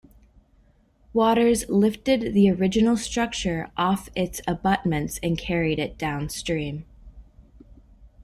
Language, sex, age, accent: English, male, 30-39, United States English